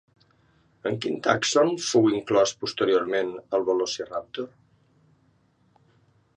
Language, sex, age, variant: Catalan, male, 50-59, Central